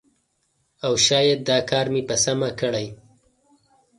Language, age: Pashto, 19-29